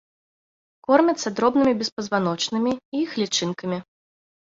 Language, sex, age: Belarusian, female, 19-29